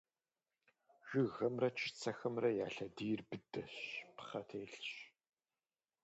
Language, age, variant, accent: Kabardian, 40-49, Адыгэбзэ (Къэбэрдей, Кирил, псоми зэдай), Джылэхъстэней (Gilahsteney)